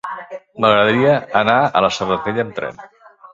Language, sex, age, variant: Catalan, male, 60-69, Central